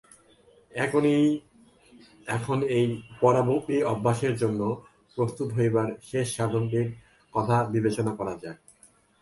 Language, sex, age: Bengali, male, 19-29